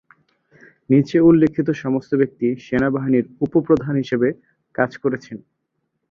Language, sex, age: Bengali, male, 19-29